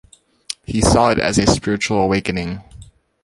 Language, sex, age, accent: English, male, 19-29, United States English